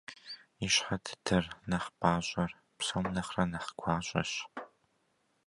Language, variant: Kabardian, Адыгэбзэ (Къэбэрдей, Кирил, псоми зэдай)